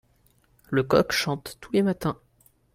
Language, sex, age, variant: French, male, 19-29, Français de métropole